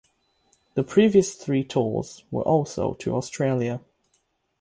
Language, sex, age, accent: English, male, 19-29, United States English; England English